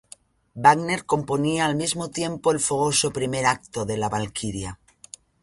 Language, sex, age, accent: Spanish, female, 50-59, España: Norte peninsular (Asturias, Castilla y León, Cantabria, País Vasco, Navarra, Aragón, La Rioja, Guadalajara, Cuenca)